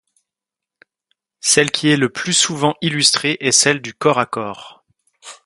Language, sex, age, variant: French, male, 19-29, Français de métropole